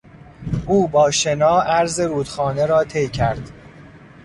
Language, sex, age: Persian, male, 30-39